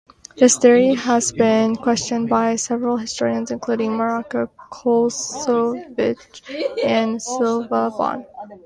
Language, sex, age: English, female, 19-29